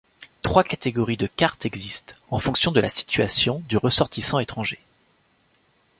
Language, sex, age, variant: French, male, 19-29, Français de métropole